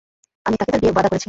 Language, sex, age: Bengali, female, 19-29